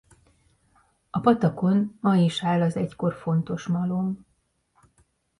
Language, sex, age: Hungarian, female, 40-49